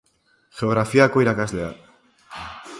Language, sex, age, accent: Basque, female, 40-49, Mendebalekoa (Araba, Bizkaia, Gipuzkoako mendebaleko herri batzuk)